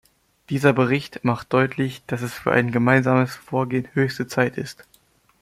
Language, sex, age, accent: German, male, under 19, Deutschland Deutsch